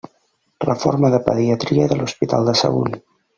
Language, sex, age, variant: Catalan, male, 30-39, Central